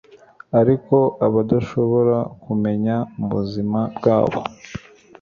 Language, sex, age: Kinyarwanda, male, under 19